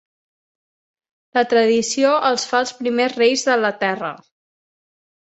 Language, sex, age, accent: Catalan, female, 30-39, Barcelona